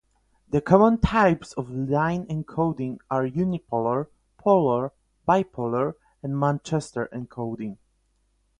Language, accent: English, Slavic; polish